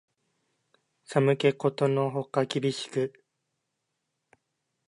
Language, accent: Japanese, 東京